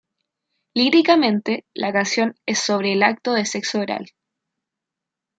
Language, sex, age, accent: Spanish, female, 19-29, Chileno: Chile, Cuyo